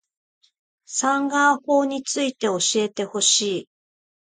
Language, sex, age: Japanese, female, 40-49